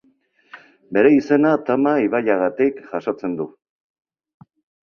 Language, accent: Basque, Mendebalekoa (Araba, Bizkaia, Gipuzkoako mendebaleko herri batzuk)